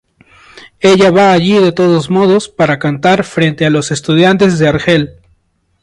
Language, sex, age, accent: Spanish, male, 19-29, Andino-Pacífico: Colombia, Perú, Ecuador, oeste de Bolivia y Venezuela andina